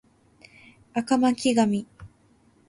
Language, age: Japanese, 19-29